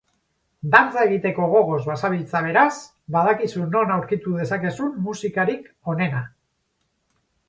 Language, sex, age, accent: Basque, male, 50-59, Mendebalekoa (Araba, Bizkaia, Gipuzkoako mendebaleko herri batzuk)